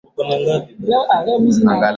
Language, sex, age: Swahili, male, 19-29